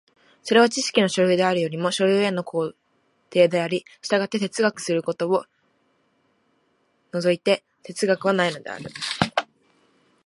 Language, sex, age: Japanese, female, 19-29